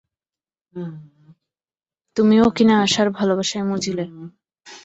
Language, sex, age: Bengali, female, 19-29